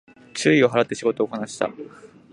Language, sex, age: Japanese, male, 19-29